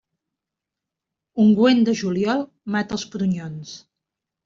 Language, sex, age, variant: Catalan, female, 50-59, Central